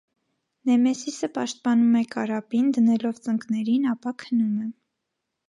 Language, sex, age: Armenian, female, 19-29